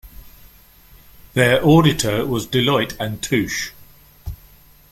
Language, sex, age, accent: English, male, 60-69, England English